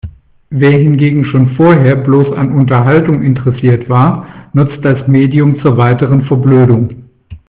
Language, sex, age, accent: German, male, 50-59, Deutschland Deutsch